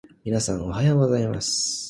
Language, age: Japanese, 19-29